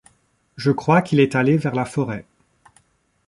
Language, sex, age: French, male, 30-39